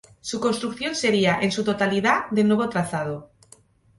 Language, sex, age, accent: Spanish, female, 19-29, España: Centro-Sur peninsular (Madrid, Toledo, Castilla-La Mancha)